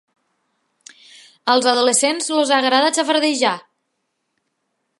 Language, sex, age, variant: Catalan, female, 19-29, Nord-Occidental